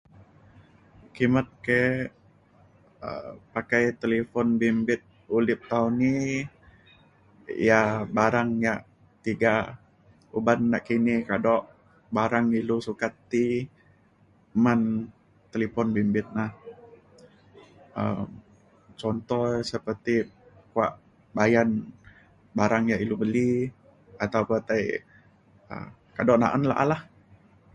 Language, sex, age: Mainstream Kenyah, male, 30-39